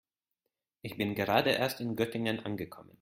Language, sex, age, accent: German, male, 19-29, Österreichisches Deutsch